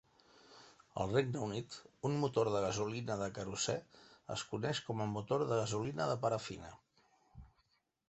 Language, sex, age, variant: Catalan, male, 50-59, Central